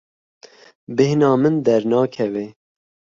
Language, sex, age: Kurdish, male, 30-39